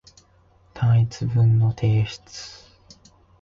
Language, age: Japanese, 19-29